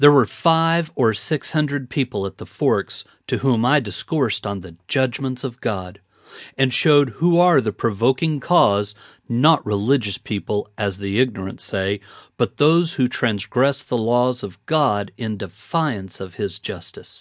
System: none